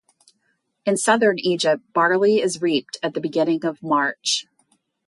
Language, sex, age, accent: English, female, 50-59, United States English